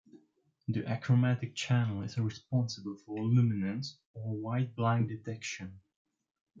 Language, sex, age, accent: English, male, 19-29, England English